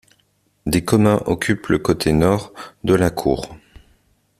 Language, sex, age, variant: French, male, 30-39, Français de métropole